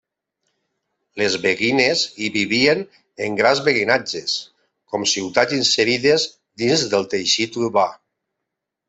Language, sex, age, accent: Catalan, male, 50-59, valencià